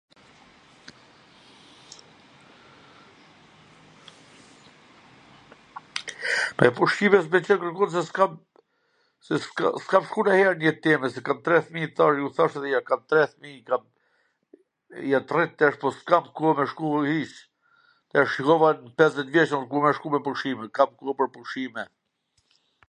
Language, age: Gheg Albanian, 40-49